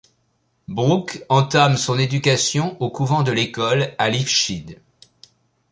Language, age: French, 70-79